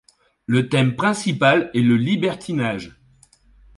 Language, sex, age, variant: French, male, 30-39, Français de métropole